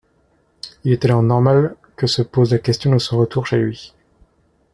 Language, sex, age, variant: French, male, 30-39, Français de métropole